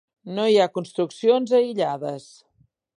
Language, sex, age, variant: Catalan, female, 50-59, Central